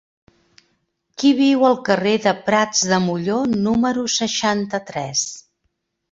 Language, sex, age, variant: Catalan, female, 50-59, Central